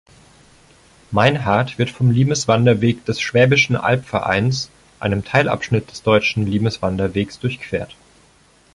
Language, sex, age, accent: German, male, 19-29, Deutschland Deutsch